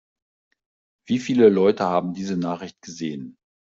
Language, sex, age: German, male, 50-59